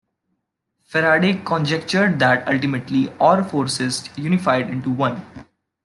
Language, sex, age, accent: English, male, 19-29, India and South Asia (India, Pakistan, Sri Lanka)